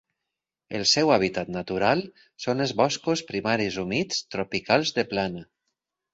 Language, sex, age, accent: Catalan, male, 40-49, valencià